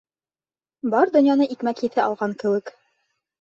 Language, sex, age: Bashkir, female, 19-29